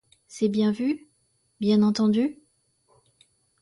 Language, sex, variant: French, female, Français de métropole